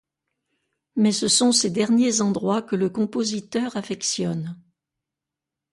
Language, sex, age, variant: French, female, 70-79, Français de métropole